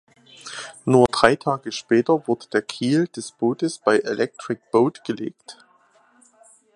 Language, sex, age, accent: German, male, 30-39, Deutschland Deutsch